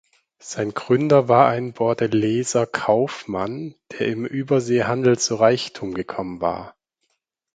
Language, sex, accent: German, male, Deutschland Deutsch